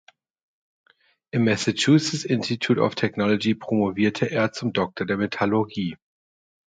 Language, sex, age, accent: German, male, 40-49, Deutschland Deutsch